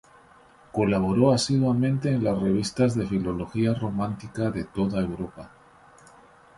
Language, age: Spanish, 50-59